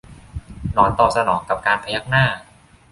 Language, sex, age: Thai, male, 19-29